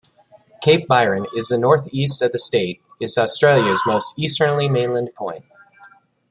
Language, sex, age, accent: English, male, 40-49, United States English